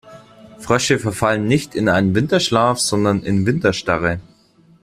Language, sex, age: German, male, 19-29